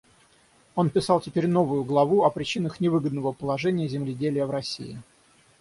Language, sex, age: Russian, male, 30-39